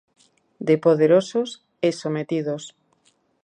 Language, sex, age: Galician, female, 40-49